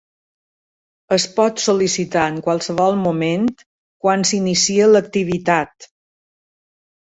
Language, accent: Catalan, mallorquí